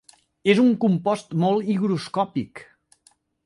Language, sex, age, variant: Catalan, male, 50-59, Central